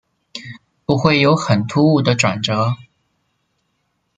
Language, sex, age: Chinese, male, 30-39